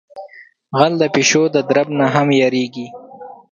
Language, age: Pashto, 19-29